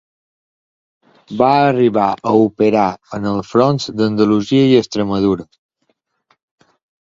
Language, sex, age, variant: Catalan, male, 19-29, Balear